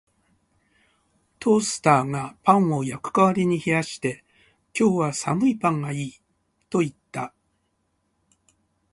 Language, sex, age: Japanese, male, 60-69